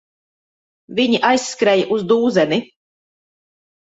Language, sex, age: Latvian, female, 40-49